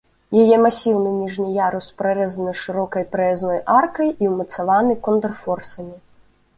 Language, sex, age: Belarusian, female, 19-29